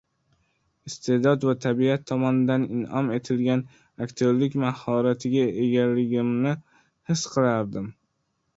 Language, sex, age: Uzbek, male, under 19